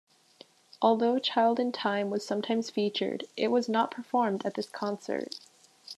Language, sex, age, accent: English, female, under 19, United States English